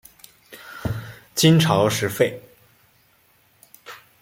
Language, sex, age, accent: Chinese, male, 19-29, 出生地：湖北省